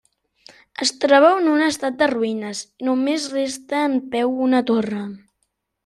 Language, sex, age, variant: Catalan, male, under 19, Central